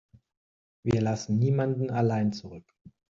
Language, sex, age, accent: German, male, 40-49, Deutschland Deutsch